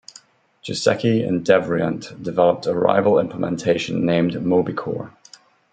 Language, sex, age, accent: English, male, 30-39, England English